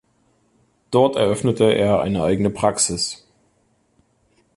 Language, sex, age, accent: German, male, 30-39, Deutschland Deutsch